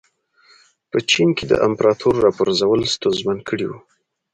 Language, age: Pashto, 19-29